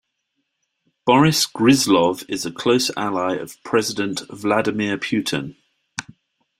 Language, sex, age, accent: English, male, 30-39, England English